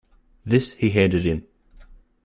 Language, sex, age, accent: English, male, 19-29, Australian English